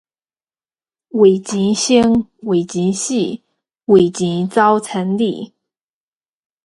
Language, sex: Min Nan Chinese, female